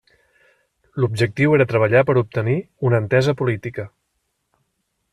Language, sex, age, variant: Catalan, male, 30-39, Nord-Occidental